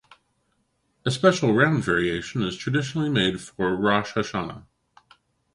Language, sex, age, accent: English, male, 50-59, Canadian English